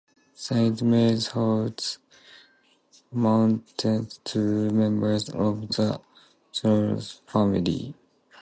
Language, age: English, 19-29